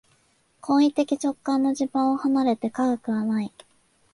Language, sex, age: Japanese, female, 19-29